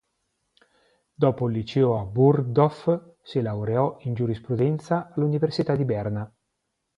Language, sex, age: Italian, male, 50-59